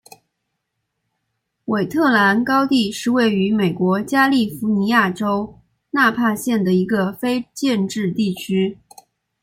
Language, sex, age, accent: Chinese, female, 19-29, 出生地：四川省